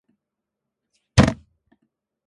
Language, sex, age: Japanese, male, 19-29